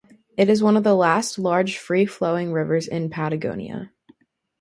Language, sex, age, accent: English, female, under 19, United States English